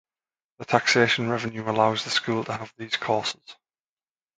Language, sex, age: English, male, 40-49